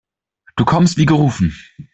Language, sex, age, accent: German, male, under 19, Deutschland Deutsch